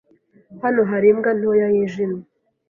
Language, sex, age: Kinyarwanda, female, 19-29